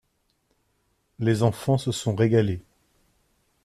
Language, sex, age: French, male, 30-39